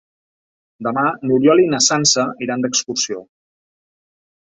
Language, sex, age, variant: Catalan, male, 40-49, Central